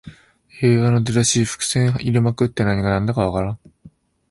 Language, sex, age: Japanese, male, 19-29